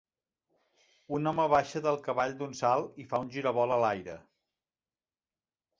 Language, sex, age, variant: Catalan, male, 40-49, Central